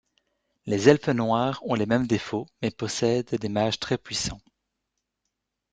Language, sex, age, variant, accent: French, male, 19-29, Français d'Europe, Français de Belgique